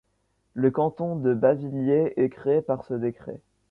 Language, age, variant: French, under 19, Français de métropole